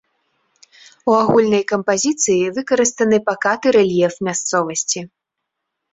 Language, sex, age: Belarusian, female, 19-29